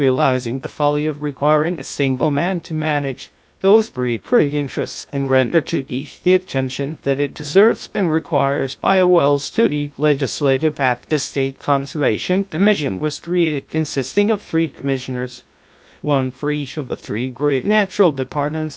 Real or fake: fake